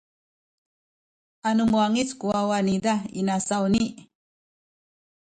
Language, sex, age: Sakizaya, female, 70-79